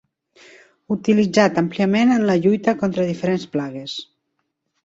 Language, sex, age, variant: Catalan, female, 50-59, Nord-Occidental